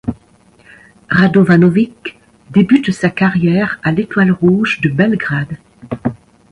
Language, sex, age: French, female, 60-69